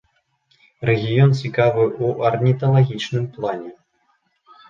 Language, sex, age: Belarusian, male, 19-29